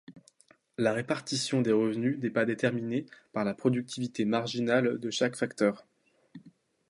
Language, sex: French, male